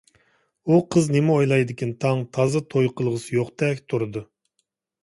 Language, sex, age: Uyghur, male, 40-49